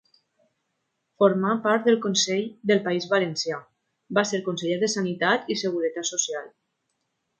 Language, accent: Catalan, valencià; apitxat